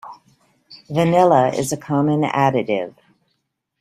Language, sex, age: English, female, 60-69